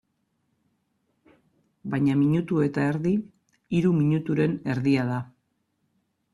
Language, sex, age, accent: Basque, female, 40-49, Mendebalekoa (Araba, Bizkaia, Gipuzkoako mendebaleko herri batzuk)